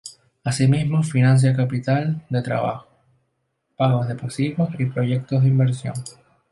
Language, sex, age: Spanish, male, 19-29